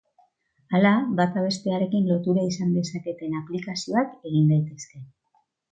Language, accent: Basque, Mendebalekoa (Araba, Bizkaia, Gipuzkoako mendebaleko herri batzuk)